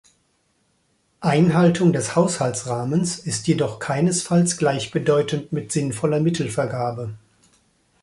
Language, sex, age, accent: German, male, 60-69, Deutschland Deutsch